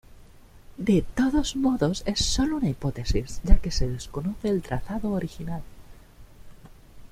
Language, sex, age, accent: Spanish, male, 19-29, España: Sur peninsular (Andalucia, Extremadura, Murcia)